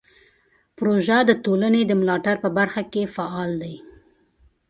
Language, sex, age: Pashto, female, 40-49